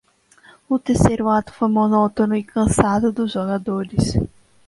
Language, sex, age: Portuguese, female, 30-39